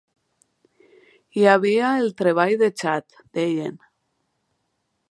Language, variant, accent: Catalan, Valencià septentrional, valencià